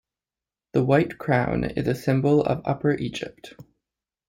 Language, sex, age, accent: English, male, 19-29, Canadian English